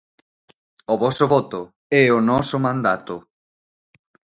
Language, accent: Galician, Normativo (estándar)